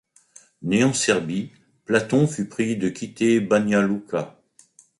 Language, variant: French, Français de métropole